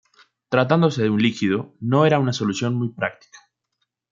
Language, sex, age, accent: Spanish, male, 19-29, Andino-Pacífico: Colombia, Perú, Ecuador, oeste de Bolivia y Venezuela andina